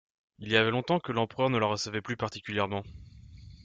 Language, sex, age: French, male, 19-29